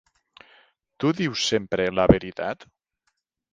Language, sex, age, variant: Catalan, male, 40-49, Nord-Occidental